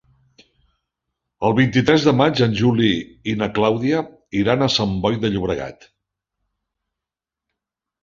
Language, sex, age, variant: Catalan, male, 60-69, Central